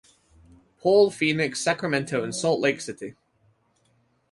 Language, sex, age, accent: English, male, 19-29, England English